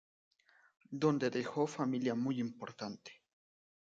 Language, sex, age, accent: Spanish, male, 19-29, México